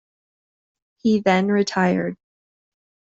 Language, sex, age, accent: English, female, 30-39, United States English